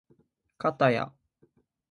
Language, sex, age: Japanese, male, 19-29